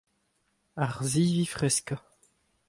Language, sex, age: Breton, male, 19-29